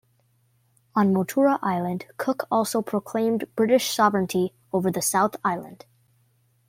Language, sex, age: English, female, under 19